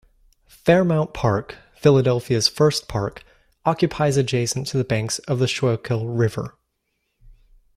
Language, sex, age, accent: English, male, 19-29, United States English